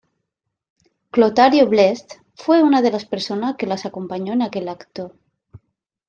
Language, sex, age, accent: Spanish, female, 40-49, España: Centro-Sur peninsular (Madrid, Toledo, Castilla-La Mancha)